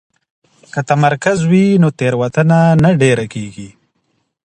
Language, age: Pashto, 30-39